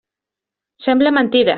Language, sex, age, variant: Catalan, female, 19-29, Central